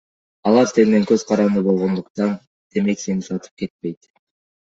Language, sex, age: Kyrgyz, male, under 19